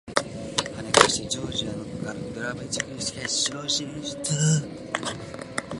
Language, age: Japanese, 19-29